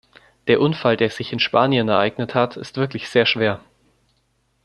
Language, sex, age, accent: German, male, under 19, Deutschland Deutsch